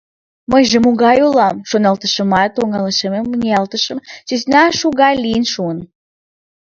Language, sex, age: Mari, female, 19-29